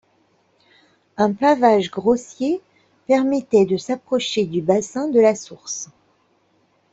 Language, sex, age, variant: French, female, 50-59, Français de métropole